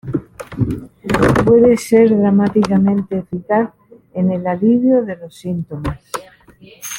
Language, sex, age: Spanish, female, 80-89